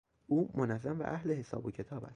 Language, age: Persian, 19-29